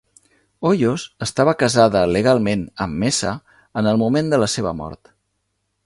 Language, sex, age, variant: Catalan, male, 50-59, Central